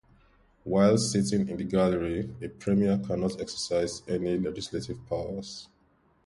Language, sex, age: English, male, 19-29